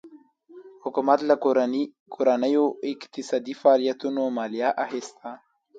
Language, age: Pashto, 19-29